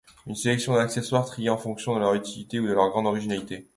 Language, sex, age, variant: French, male, 19-29, Français de métropole